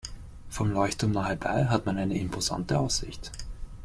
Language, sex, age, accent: German, male, 19-29, Österreichisches Deutsch